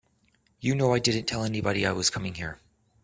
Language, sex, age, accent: English, male, 40-49, United States English